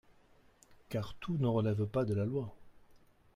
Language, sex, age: French, male, 60-69